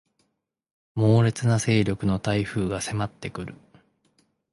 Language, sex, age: Japanese, male, 19-29